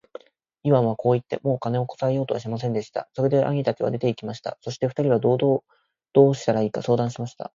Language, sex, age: Japanese, male, 19-29